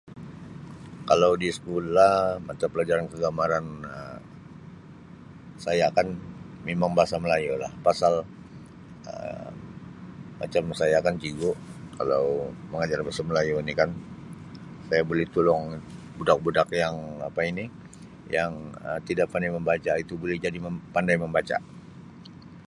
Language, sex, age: Sabah Malay, male, 50-59